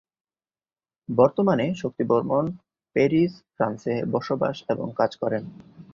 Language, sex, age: Bengali, male, 19-29